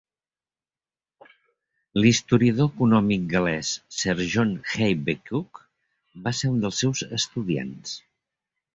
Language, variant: Catalan, Central